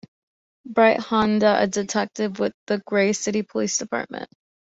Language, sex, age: English, female, 19-29